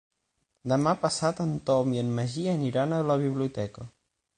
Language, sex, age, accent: Catalan, male, 19-29, central; nord-occidental